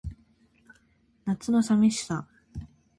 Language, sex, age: Japanese, female, 19-29